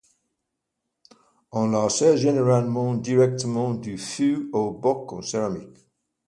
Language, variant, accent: French, Français d'Europe, Français du Royaume-Uni